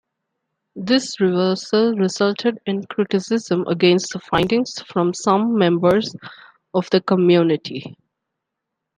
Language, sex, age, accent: English, female, 19-29, India and South Asia (India, Pakistan, Sri Lanka)